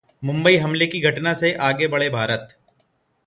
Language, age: Hindi, 30-39